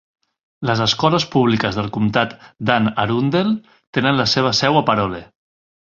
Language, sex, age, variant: Catalan, male, 30-39, Central